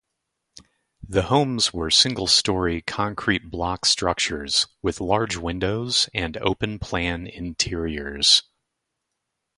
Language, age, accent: English, 30-39, United States English